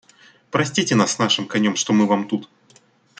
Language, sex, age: Russian, male, 19-29